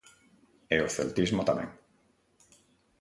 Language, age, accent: Galician, 50-59, Atlántico (seseo e gheada)